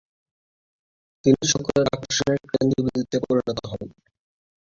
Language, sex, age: Bengali, male, 19-29